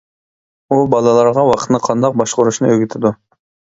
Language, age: Uyghur, 19-29